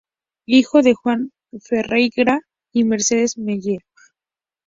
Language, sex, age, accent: Spanish, female, under 19, México